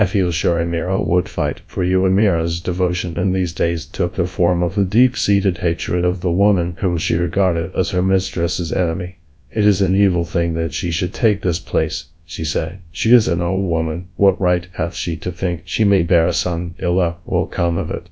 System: TTS, GradTTS